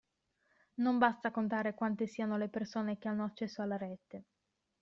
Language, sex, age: Italian, female, 19-29